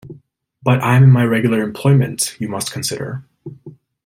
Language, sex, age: English, male, 19-29